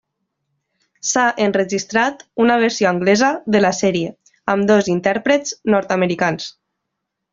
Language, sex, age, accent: Catalan, female, 19-29, valencià